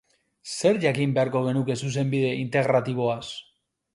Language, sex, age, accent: Basque, male, 30-39, Mendebalekoa (Araba, Bizkaia, Gipuzkoako mendebaleko herri batzuk)